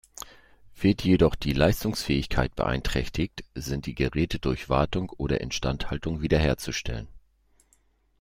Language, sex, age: German, male, 50-59